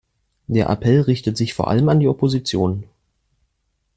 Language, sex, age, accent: German, male, 19-29, Deutschland Deutsch